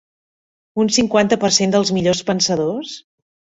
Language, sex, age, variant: Catalan, female, 40-49, Central